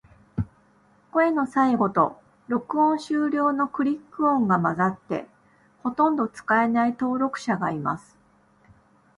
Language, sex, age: Japanese, female, 40-49